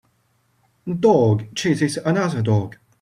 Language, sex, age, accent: English, male, 19-29, England English